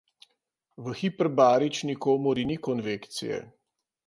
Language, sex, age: Slovenian, male, 60-69